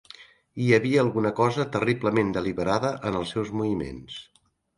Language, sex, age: Catalan, male, 60-69